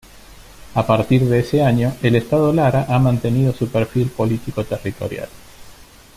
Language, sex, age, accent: Spanish, male, 40-49, Rioplatense: Argentina, Uruguay, este de Bolivia, Paraguay